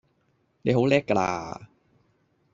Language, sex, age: Cantonese, male, 30-39